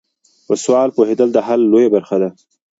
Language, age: Pashto, 19-29